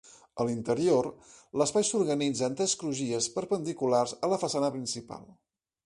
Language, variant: Catalan, Central